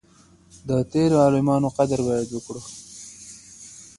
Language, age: Pashto, 30-39